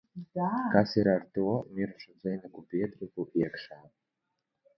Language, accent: Latvian, Latgaliešu